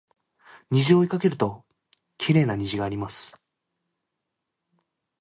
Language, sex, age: Japanese, male, 19-29